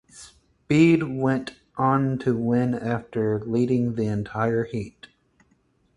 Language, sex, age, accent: English, male, 30-39, United States English